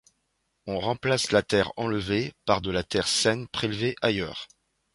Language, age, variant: French, 40-49, Français de métropole